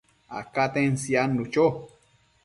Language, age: Matsés, 40-49